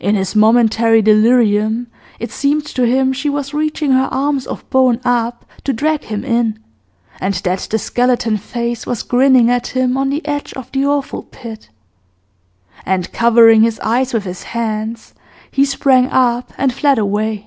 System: none